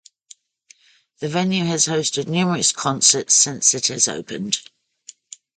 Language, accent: English, England English